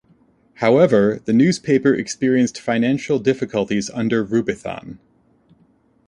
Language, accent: English, United States English